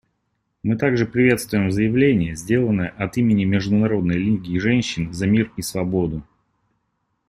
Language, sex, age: Russian, male, 19-29